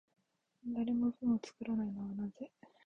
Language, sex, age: Japanese, female, 19-29